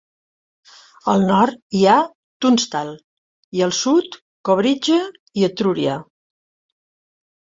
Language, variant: Catalan, Central